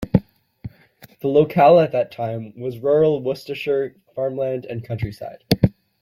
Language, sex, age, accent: English, male, 19-29, United States English